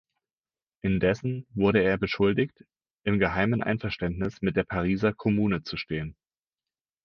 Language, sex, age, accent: German, male, 19-29, Deutschland Deutsch